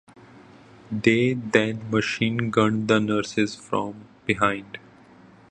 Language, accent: English, India and South Asia (India, Pakistan, Sri Lanka)